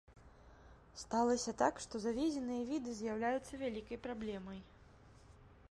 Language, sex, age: Belarusian, female, 30-39